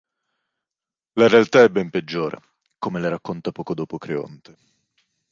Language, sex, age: Italian, male, 19-29